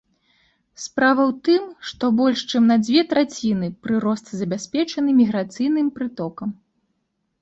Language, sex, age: Belarusian, female, 19-29